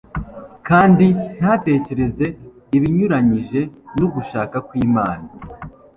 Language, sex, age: Kinyarwanda, male, 19-29